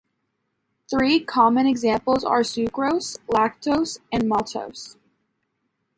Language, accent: English, United States English